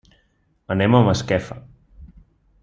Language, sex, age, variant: Catalan, male, 19-29, Central